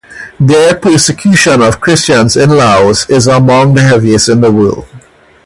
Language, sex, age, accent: English, male, 40-49, West Indies and Bermuda (Bahamas, Bermuda, Jamaica, Trinidad)